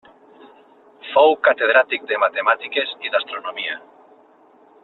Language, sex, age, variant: Catalan, male, 40-49, Nord-Occidental